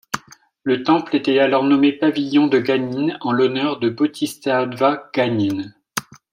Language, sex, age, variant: French, male, 40-49, Français de métropole